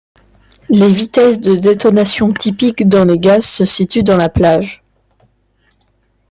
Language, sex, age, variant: French, male, under 19, Français de métropole